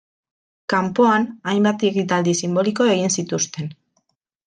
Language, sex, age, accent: Basque, female, 19-29, Mendebalekoa (Araba, Bizkaia, Gipuzkoako mendebaleko herri batzuk)